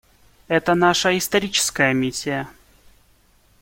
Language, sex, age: Russian, male, 19-29